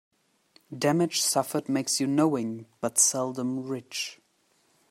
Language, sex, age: English, male, under 19